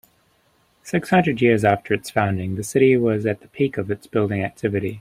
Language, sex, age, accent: English, male, 30-39, New Zealand English